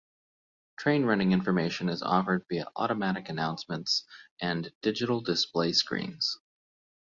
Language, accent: English, United States English